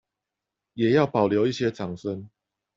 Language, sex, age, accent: Chinese, male, 30-39, 出生地：新北市